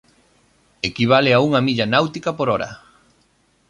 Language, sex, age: Galician, male, 30-39